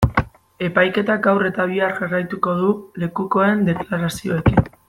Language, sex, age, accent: Basque, female, 19-29, Mendebalekoa (Araba, Bizkaia, Gipuzkoako mendebaleko herri batzuk)